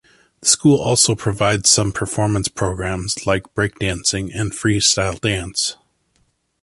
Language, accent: English, United States English